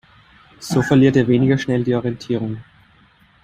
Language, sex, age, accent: German, male, 30-39, Österreichisches Deutsch